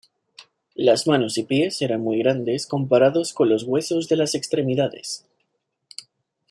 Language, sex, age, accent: Spanish, male, 19-29, España: Centro-Sur peninsular (Madrid, Toledo, Castilla-La Mancha)